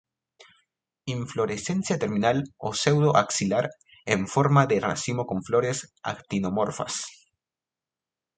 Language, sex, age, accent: Spanish, male, under 19, Andino-Pacífico: Colombia, Perú, Ecuador, oeste de Bolivia y Venezuela andina